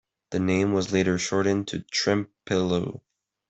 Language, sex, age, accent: English, male, under 19, Canadian English